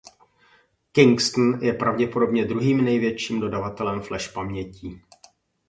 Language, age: Czech, 40-49